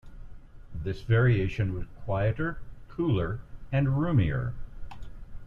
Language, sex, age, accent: English, male, 50-59, United States English